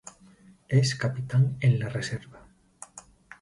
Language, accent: Spanish, España: Norte peninsular (Asturias, Castilla y León, Cantabria, País Vasco, Navarra, Aragón, La Rioja, Guadalajara, Cuenca)